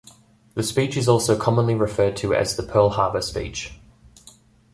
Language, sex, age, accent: English, male, 19-29, Australian English